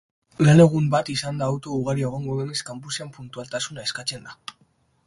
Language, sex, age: Basque, male, under 19